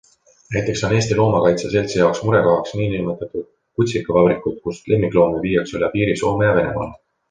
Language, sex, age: Estonian, male, 40-49